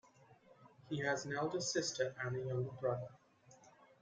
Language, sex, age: English, male, 19-29